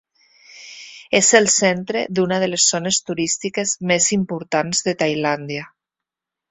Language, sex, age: Catalan, female, 40-49